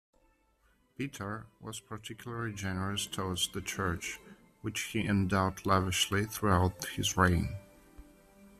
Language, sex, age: English, male, 30-39